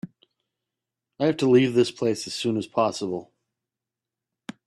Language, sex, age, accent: English, male, 40-49, United States English